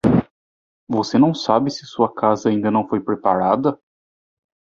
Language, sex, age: Portuguese, male, 19-29